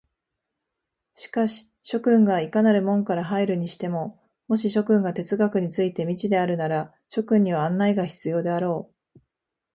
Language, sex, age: Japanese, female, 30-39